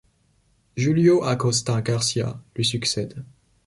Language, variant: French, Français de métropole